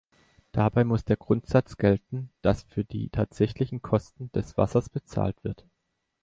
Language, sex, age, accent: German, male, 19-29, Deutschland Deutsch